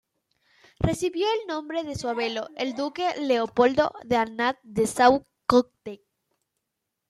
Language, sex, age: Spanish, female, 19-29